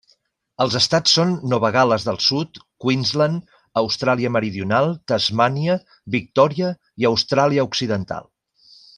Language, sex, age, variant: Catalan, male, 40-49, Central